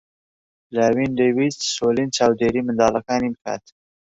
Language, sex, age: Central Kurdish, male, 30-39